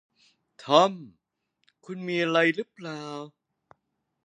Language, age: Thai, 30-39